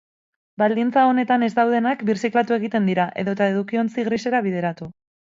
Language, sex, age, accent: Basque, female, 30-39, Mendebalekoa (Araba, Bizkaia, Gipuzkoako mendebaleko herri batzuk)